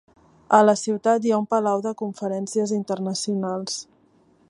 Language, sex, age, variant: Catalan, female, 19-29, Central